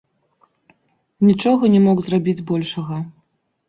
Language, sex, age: Belarusian, female, 30-39